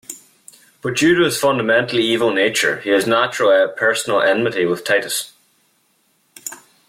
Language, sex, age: English, male, under 19